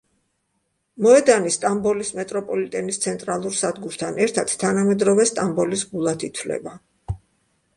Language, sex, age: Georgian, female, 60-69